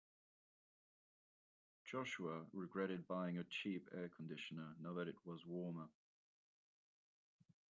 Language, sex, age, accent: English, male, 19-29, Australian English